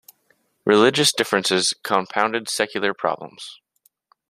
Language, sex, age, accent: English, male, 19-29, Canadian English